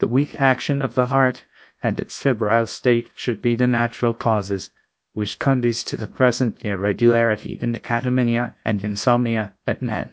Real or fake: fake